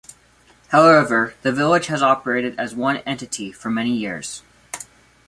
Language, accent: English, United States English